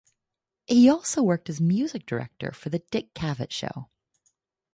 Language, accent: English, United States English